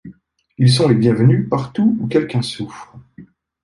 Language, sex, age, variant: French, male, 50-59, Français de métropole